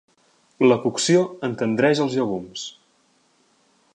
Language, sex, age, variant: Catalan, male, 19-29, Central